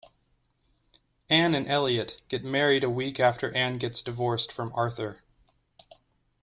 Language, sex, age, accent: English, male, 19-29, United States English